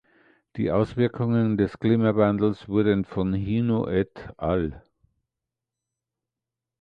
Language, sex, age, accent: German, male, 60-69, Österreichisches Deutsch